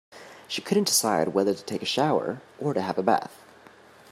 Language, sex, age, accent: English, male, 19-29, United States English